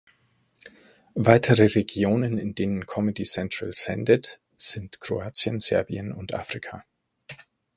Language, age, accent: German, 30-39, Deutschland Deutsch